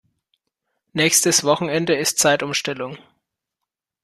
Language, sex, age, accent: German, male, 30-39, Deutschland Deutsch